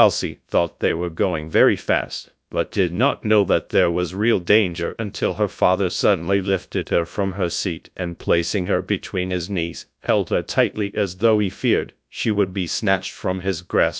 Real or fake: fake